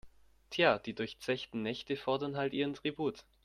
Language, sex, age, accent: German, male, under 19, Deutschland Deutsch